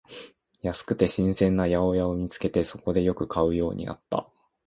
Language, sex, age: Japanese, male, 19-29